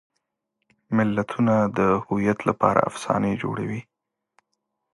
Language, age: Pashto, 19-29